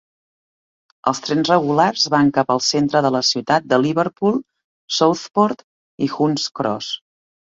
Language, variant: Catalan, Central